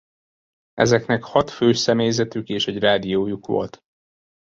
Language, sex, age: Hungarian, male, 19-29